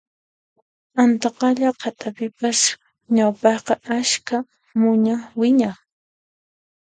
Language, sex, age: Puno Quechua, female, 19-29